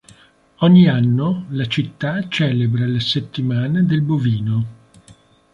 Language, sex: Italian, male